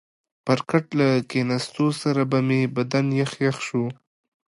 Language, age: Pashto, 19-29